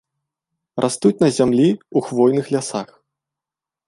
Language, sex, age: Belarusian, male, 19-29